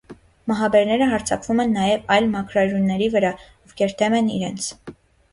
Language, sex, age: Armenian, female, 19-29